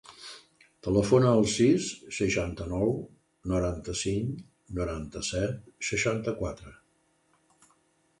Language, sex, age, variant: Catalan, male, 70-79, Central